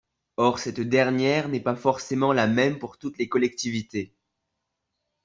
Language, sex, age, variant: French, male, under 19, Français de métropole